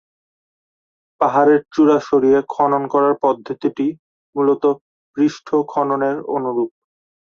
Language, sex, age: Bengali, male, 19-29